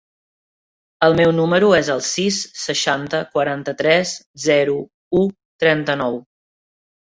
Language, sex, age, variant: Catalan, female, 40-49, Septentrional